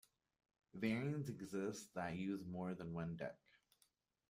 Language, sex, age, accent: English, male, 19-29, Canadian English